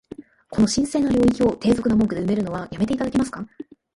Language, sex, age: Japanese, male, 19-29